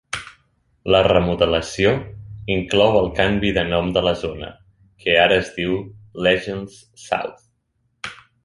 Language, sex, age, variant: Catalan, male, 30-39, Central